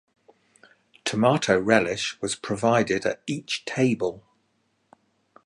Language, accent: English, England English